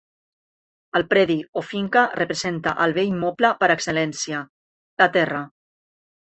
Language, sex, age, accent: Catalan, female, 40-49, Barceloní